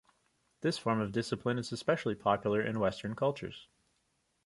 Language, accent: English, Canadian English